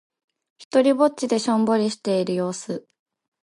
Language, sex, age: Japanese, female, 19-29